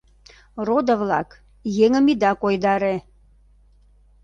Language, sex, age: Mari, female, 40-49